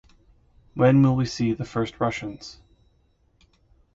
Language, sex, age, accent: English, male, 30-39, United States English